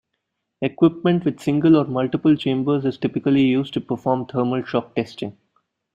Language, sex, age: English, male, 19-29